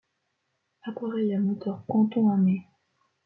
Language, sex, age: French, female, under 19